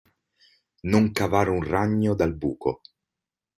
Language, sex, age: Italian, male, 40-49